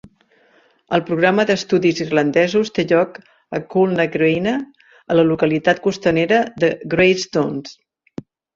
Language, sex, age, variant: Catalan, female, 60-69, Central